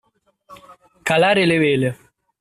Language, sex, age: Italian, male, 19-29